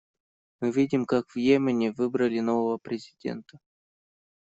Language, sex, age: Russian, male, 19-29